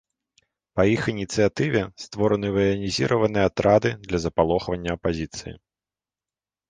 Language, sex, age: Belarusian, male, 30-39